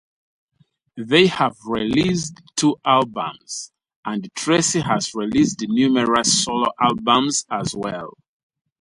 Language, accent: English, Southern African (South Africa, Zimbabwe, Namibia)